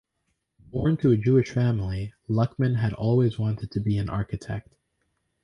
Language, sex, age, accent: English, male, under 19, United States English